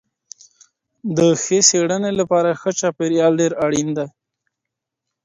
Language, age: Pashto, 19-29